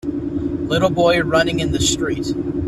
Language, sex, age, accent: English, male, 19-29, United States English